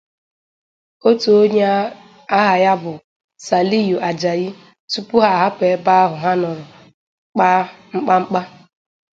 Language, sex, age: Igbo, female, under 19